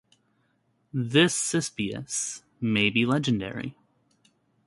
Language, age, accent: English, 19-29, United States English